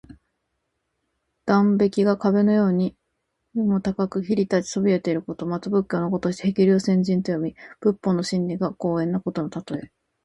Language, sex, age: Japanese, female, 19-29